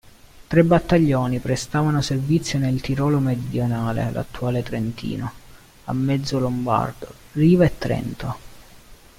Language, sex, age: Italian, male, 19-29